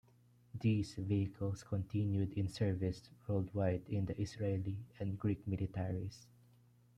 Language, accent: English, Filipino